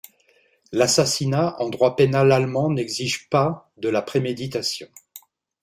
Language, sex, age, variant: French, male, 50-59, Français de métropole